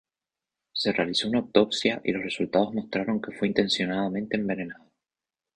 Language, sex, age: Spanish, male, 19-29